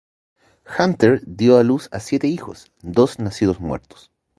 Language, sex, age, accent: Spanish, male, 30-39, Chileno: Chile, Cuyo